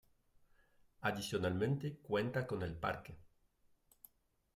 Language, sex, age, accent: Spanish, male, 40-49, Andino-Pacífico: Colombia, Perú, Ecuador, oeste de Bolivia y Venezuela andina